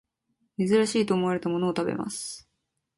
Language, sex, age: Japanese, female, 19-29